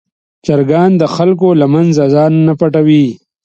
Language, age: Pashto, 30-39